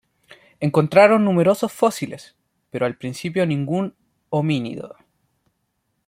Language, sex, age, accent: Spanish, male, 19-29, Chileno: Chile, Cuyo